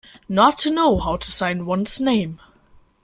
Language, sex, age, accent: English, male, under 19, United States English